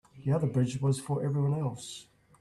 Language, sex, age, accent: English, male, 60-69, Australian English